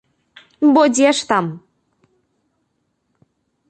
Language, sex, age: Belarusian, female, 19-29